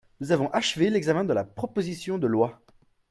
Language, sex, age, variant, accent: French, male, 30-39, Français d'Europe, Français de Suisse